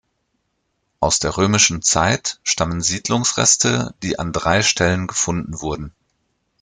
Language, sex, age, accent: German, male, 40-49, Deutschland Deutsch